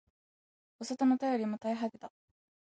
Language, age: Japanese, 19-29